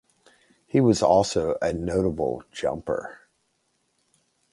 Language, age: English, 50-59